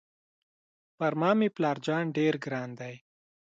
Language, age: Pashto, 19-29